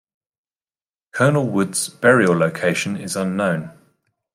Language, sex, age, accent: English, male, 40-49, England English